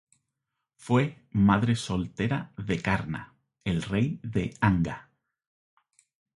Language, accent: Spanish, España: Sur peninsular (Andalucia, Extremadura, Murcia)